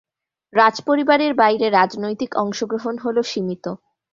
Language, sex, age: Bengali, female, 19-29